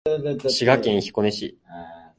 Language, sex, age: Japanese, male, under 19